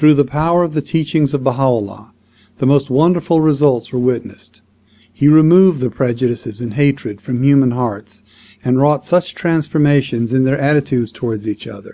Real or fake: real